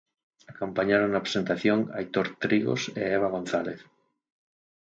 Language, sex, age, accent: Galician, male, 40-49, Central (gheada); Normativo (estándar)